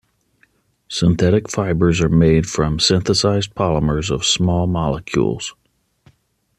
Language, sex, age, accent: English, male, 40-49, United States English